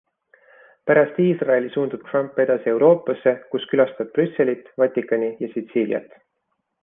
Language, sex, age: Estonian, male, 30-39